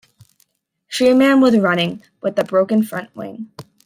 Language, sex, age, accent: English, female, under 19, United States English